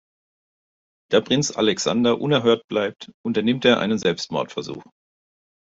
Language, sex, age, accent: German, male, 40-49, Deutschland Deutsch